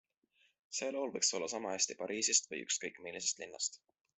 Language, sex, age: Estonian, male, 19-29